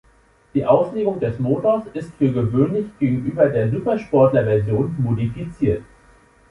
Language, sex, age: German, male, 19-29